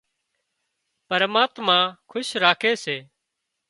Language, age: Wadiyara Koli, 40-49